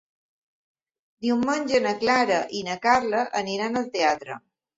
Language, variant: Catalan, Balear